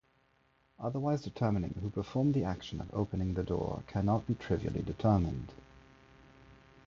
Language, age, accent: English, 30-39, England English